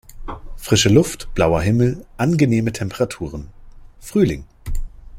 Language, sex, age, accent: German, male, 40-49, Deutschland Deutsch